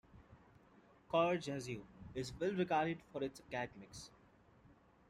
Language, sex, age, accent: English, male, 19-29, India and South Asia (India, Pakistan, Sri Lanka)